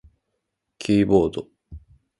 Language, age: Japanese, 19-29